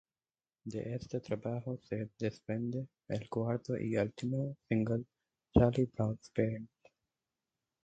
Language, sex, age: Spanish, male, 19-29